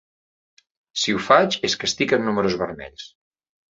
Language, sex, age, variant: Catalan, male, 30-39, Central